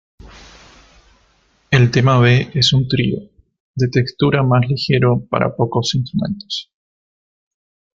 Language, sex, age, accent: Spanish, male, 30-39, Rioplatense: Argentina, Uruguay, este de Bolivia, Paraguay